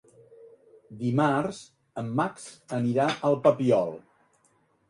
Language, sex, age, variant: Catalan, male, 60-69, Central